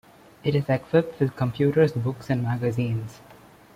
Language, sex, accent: English, male, India and South Asia (India, Pakistan, Sri Lanka)